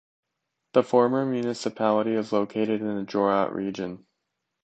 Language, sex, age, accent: English, male, under 19, United States English